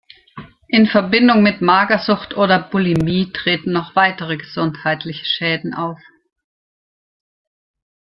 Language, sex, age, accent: German, female, 60-69, Deutschland Deutsch